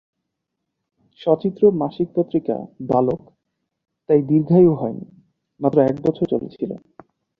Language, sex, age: Bengali, male, 19-29